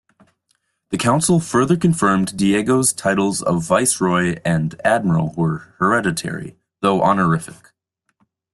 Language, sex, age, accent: English, male, 19-29, United States English